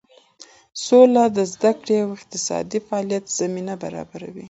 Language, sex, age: Pashto, female, 19-29